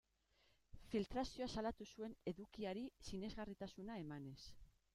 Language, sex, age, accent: Basque, female, 40-49, Mendebalekoa (Araba, Bizkaia, Gipuzkoako mendebaleko herri batzuk)